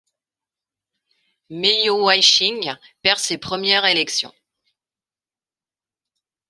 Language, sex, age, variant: French, female, 40-49, Français de métropole